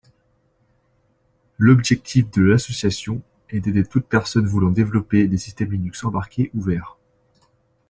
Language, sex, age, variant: French, male, 19-29, Français de métropole